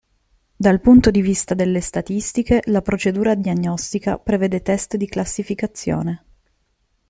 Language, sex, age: Italian, female, 30-39